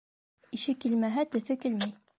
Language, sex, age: Bashkir, female, 19-29